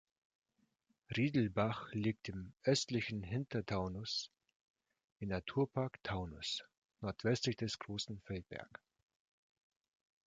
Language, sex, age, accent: German, male, 30-39, Russisch Deutsch